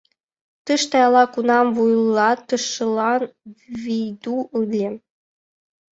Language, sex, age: Mari, female, under 19